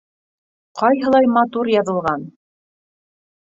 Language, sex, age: Bashkir, female, 30-39